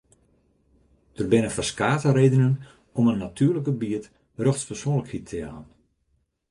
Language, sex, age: Western Frisian, male, 50-59